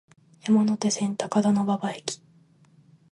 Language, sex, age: Japanese, female, under 19